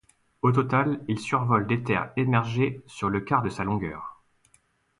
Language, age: French, 40-49